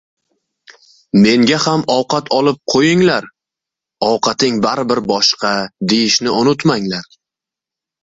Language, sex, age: Uzbek, male, 19-29